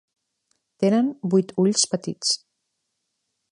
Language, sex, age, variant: Catalan, female, 40-49, Central